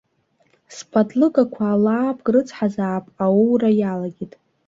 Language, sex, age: Abkhazian, female, under 19